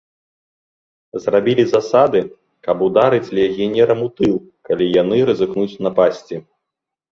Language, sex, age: Belarusian, male, 40-49